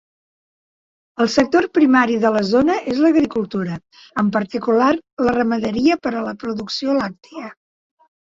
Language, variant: Catalan, Central